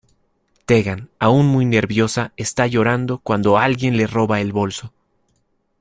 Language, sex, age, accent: Spanish, male, 30-39, México